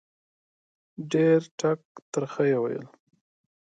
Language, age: Pashto, 19-29